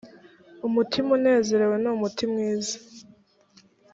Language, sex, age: Kinyarwanda, female, under 19